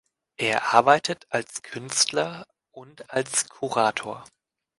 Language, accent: German, Deutschland Deutsch